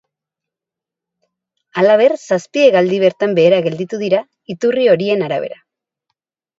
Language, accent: Basque, Mendebalekoa (Araba, Bizkaia, Gipuzkoako mendebaleko herri batzuk)